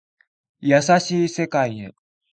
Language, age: Japanese, 19-29